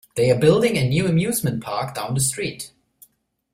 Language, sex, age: English, male, 30-39